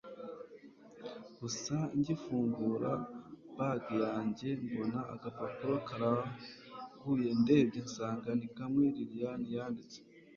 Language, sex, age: Kinyarwanda, male, 30-39